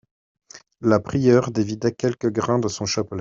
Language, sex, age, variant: French, male, 40-49, Français de métropole